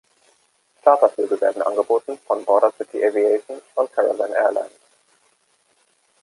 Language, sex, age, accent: German, male, 30-39, Deutschland Deutsch